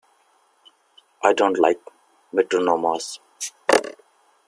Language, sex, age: English, male, 19-29